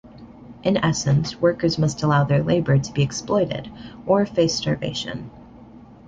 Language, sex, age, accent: English, male, under 19, United States English